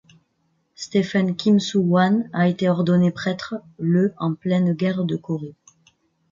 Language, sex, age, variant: French, female, 30-39, Français de métropole